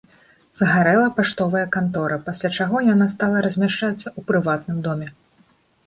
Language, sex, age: Belarusian, female, 19-29